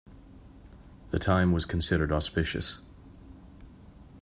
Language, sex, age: English, male, 19-29